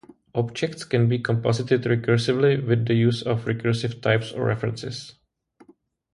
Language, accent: English, Czech